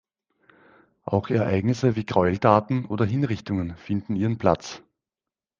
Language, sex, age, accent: German, male, 40-49, Österreichisches Deutsch